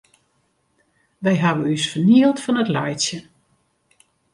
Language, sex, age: Western Frisian, female, 60-69